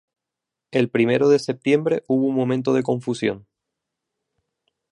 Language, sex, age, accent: Spanish, male, 19-29, España: Islas Canarias